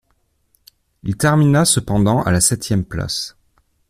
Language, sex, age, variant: French, male, 19-29, Français de métropole